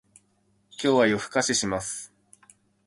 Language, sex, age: Japanese, male, 30-39